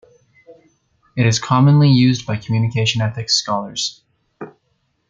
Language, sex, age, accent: English, male, 19-29, United States English